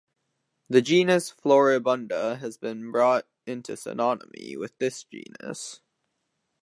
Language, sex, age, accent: English, male, under 19, United States English